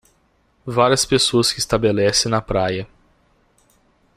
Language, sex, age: Portuguese, male, 19-29